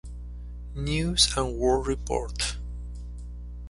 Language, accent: Spanish, Andino-Pacífico: Colombia, Perú, Ecuador, oeste de Bolivia y Venezuela andina